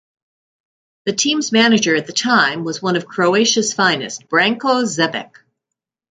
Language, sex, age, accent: English, female, 70-79, United States English